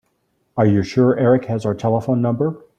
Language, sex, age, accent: English, male, 60-69, United States English